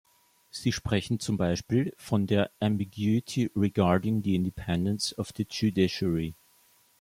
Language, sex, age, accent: German, male, 19-29, Österreichisches Deutsch